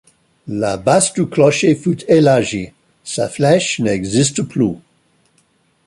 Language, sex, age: French, male, 60-69